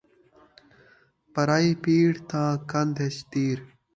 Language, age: Saraiki, under 19